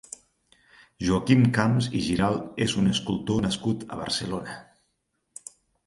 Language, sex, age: Catalan, male, 40-49